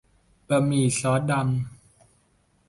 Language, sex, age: Thai, male, 19-29